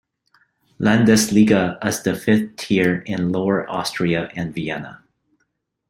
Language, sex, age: English, male, 40-49